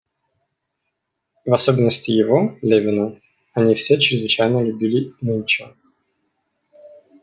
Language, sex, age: Russian, male, 19-29